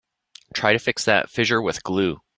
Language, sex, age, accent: English, male, 30-39, United States English